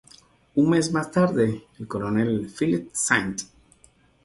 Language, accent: Spanish, Caribe: Cuba, Venezuela, Puerto Rico, República Dominicana, Panamá, Colombia caribeña, México caribeño, Costa del golfo de México